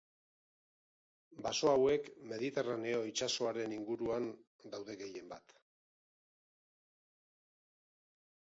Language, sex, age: Basque, male, 50-59